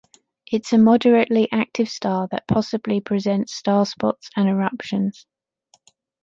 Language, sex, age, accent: English, female, 30-39, England English